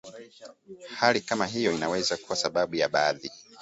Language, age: Swahili, 30-39